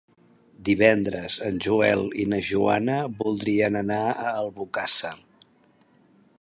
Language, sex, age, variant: Catalan, male, 50-59, Central